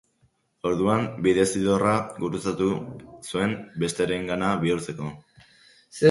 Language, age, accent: Basque, under 19, Erdialdekoa edo Nafarra (Gipuzkoa, Nafarroa)